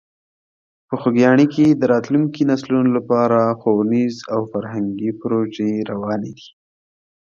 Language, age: Pashto, 19-29